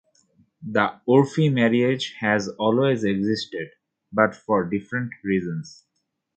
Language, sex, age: English, male, 30-39